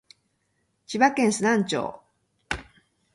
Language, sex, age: Japanese, female, 50-59